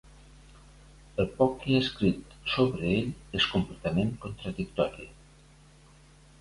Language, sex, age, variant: Catalan, male, 60-69, Nord-Occidental